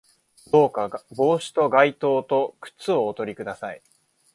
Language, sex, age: Japanese, male, 19-29